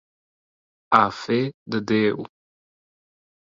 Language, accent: Catalan, aprenent (recent, des del castellà)